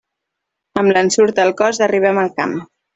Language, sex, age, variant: Catalan, female, 19-29, Central